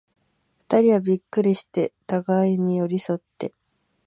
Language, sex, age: Japanese, female, 19-29